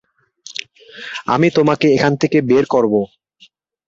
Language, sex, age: Bengali, male, 19-29